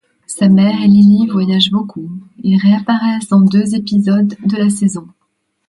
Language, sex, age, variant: French, female, 50-59, Français de métropole